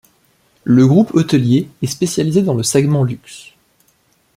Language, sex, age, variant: French, male, 19-29, Français de métropole